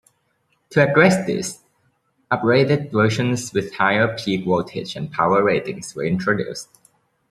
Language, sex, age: English, male, 19-29